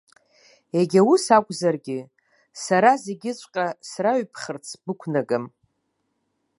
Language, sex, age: Abkhazian, female, 50-59